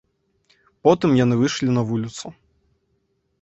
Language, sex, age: Belarusian, male, 19-29